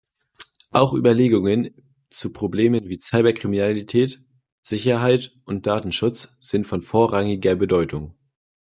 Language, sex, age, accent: German, male, 19-29, Deutschland Deutsch